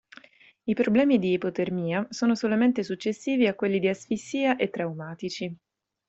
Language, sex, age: Italian, female, 19-29